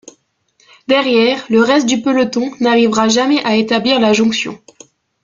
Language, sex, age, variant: French, female, 19-29, Français de métropole